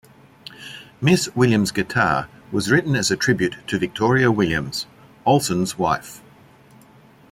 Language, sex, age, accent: English, male, 50-59, Australian English